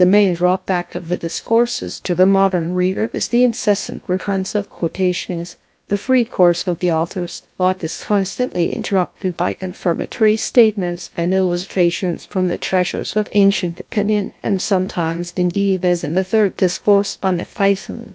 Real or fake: fake